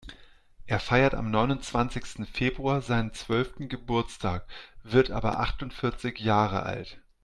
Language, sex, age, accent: German, male, 40-49, Deutschland Deutsch